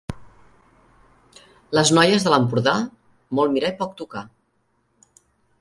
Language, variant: Catalan, Central